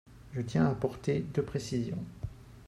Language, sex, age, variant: French, male, 40-49, Français de métropole